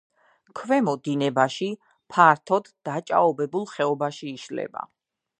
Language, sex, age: Georgian, female, 30-39